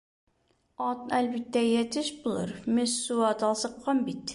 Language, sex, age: Bashkir, female, 50-59